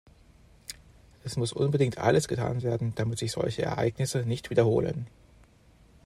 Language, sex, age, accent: German, male, 30-39, Deutschland Deutsch